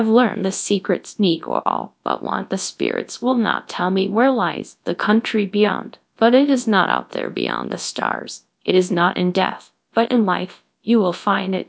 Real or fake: fake